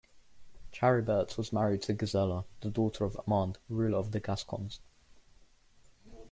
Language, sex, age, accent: English, male, under 19, England English